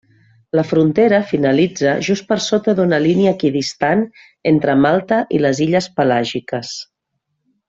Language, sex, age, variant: Catalan, female, 40-49, Central